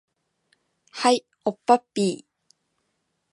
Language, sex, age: Japanese, female, 19-29